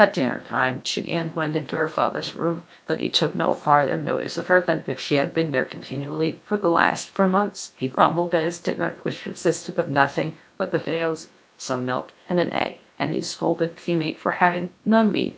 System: TTS, GlowTTS